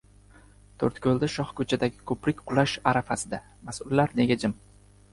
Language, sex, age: Uzbek, male, 19-29